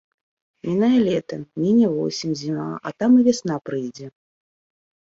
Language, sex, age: Belarusian, female, 30-39